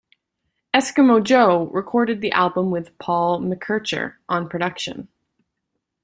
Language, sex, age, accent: English, female, 30-39, Canadian English